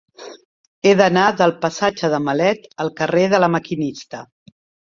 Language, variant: Catalan, Central